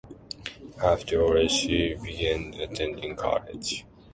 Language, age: English, under 19